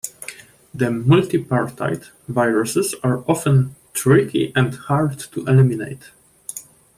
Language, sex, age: English, male, 19-29